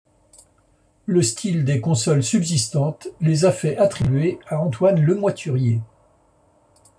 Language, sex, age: French, male, 60-69